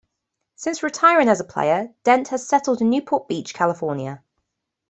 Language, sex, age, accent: English, female, 30-39, England English